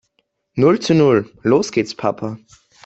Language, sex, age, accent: German, male, under 19, Österreichisches Deutsch